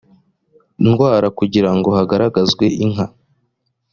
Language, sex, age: Kinyarwanda, male, 19-29